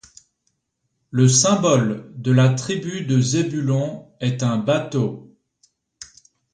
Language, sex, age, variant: French, male, 30-39, Français de métropole